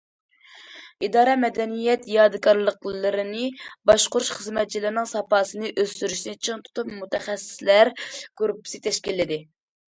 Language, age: Uyghur, 19-29